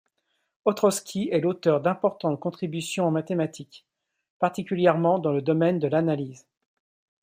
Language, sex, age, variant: French, male, 50-59, Français de métropole